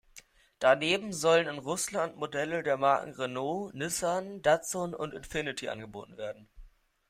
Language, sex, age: German, male, under 19